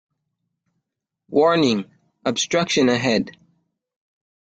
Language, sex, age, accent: English, male, 19-29, United States English